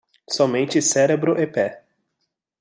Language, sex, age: Portuguese, male, 19-29